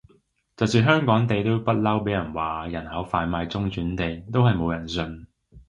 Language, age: Cantonese, 30-39